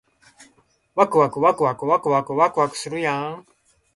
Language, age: Japanese, 40-49